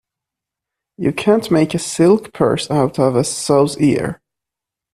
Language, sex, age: English, male, 19-29